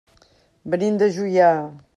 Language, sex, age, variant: Catalan, female, 50-59, Central